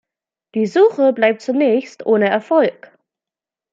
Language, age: German, 19-29